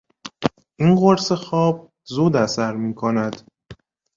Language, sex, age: Persian, male, 19-29